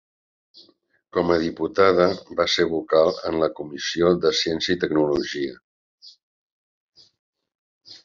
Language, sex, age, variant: Catalan, male, 60-69, Central